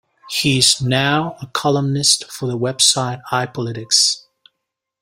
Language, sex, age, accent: English, male, 30-39, United States English